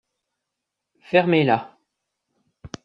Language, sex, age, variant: French, male, 40-49, Français de métropole